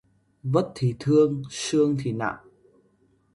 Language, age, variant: Vietnamese, 19-29, Hà Nội